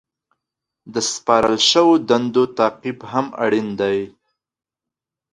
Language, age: Pashto, 19-29